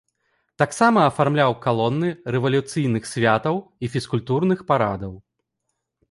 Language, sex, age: Belarusian, male, 30-39